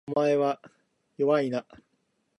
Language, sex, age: Japanese, male, 40-49